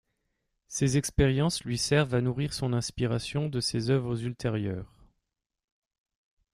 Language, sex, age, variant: French, male, 30-39, Français de métropole